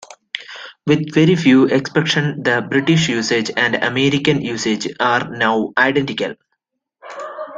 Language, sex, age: English, male, 19-29